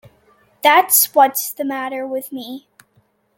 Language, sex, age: English, female, under 19